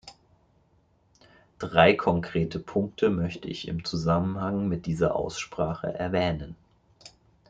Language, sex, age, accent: German, male, 40-49, Deutschland Deutsch